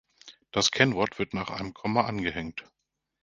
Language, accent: German, Deutschland Deutsch